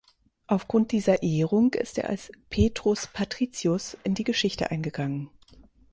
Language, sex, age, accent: German, female, 30-39, Deutschland Deutsch